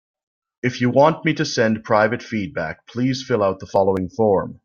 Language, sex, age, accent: English, male, 40-49, Canadian English